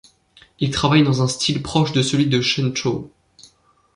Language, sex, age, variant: French, male, 19-29, Français de métropole